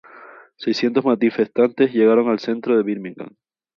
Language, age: Spanish, 19-29